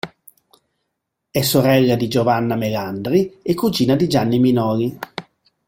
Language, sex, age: Italian, male, 50-59